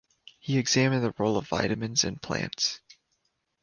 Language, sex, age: English, male, 19-29